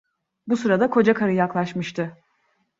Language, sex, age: Turkish, female, 30-39